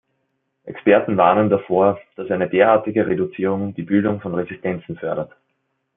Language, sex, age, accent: German, male, 19-29, Österreichisches Deutsch